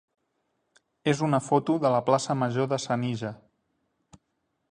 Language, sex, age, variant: Catalan, male, 30-39, Central